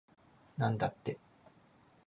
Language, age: Japanese, 30-39